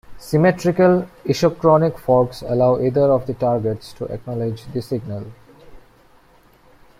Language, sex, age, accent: English, male, 19-29, India and South Asia (India, Pakistan, Sri Lanka)